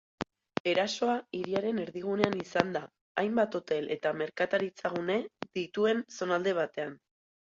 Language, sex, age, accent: Basque, female, 30-39, Erdialdekoa edo Nafarra (Gipuzkoa, Nafarroa)